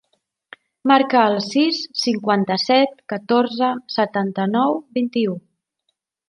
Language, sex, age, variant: Catalan, female, 30-39, Central